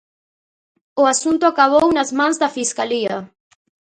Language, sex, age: Galician, female, under 19